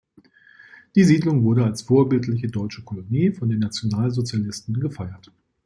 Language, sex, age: German, male, 30-39